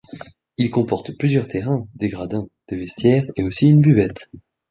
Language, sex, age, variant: French, female, 19-29, Français de métropole